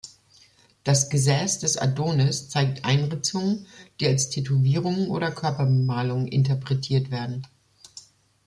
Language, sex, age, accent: German, female, 50-59, Deutschland Deutsch